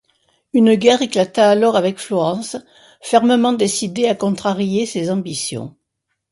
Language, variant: French, Français de métropole